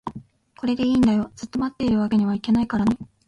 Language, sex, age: Japanese, female, 19-29